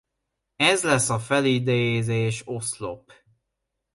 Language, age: Hungarian, 19-29